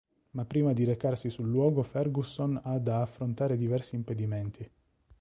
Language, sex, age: Italian, male, 30-39